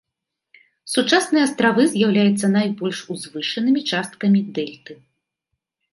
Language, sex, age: Belarusian, female, 30-39